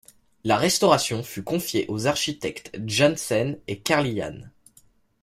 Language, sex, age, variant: French, male, under 19, Français de métropole